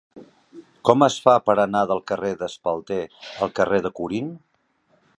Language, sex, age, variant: Catalan, male, 50-59, Central